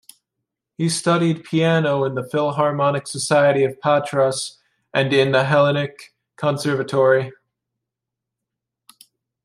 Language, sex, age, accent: English, male, 19-29, United States English